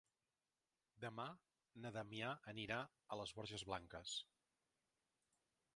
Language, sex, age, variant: Catalan, male, 40-49, Central